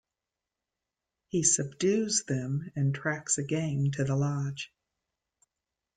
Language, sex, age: English, female, 50-59